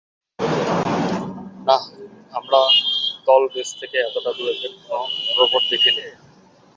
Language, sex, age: Bengali, male, 19-29